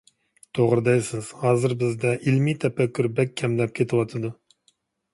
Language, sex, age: Uyghur, male, 40-49